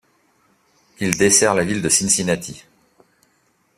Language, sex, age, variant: French, male, 40-49, Français de métropole